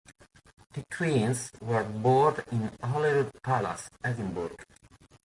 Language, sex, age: English, male, 50-59